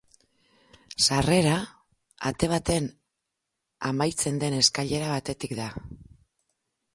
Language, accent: Basque, Mendebalekoa (Araba, Bizkaia, Gipuzkoako mendebaleko herri batzuk)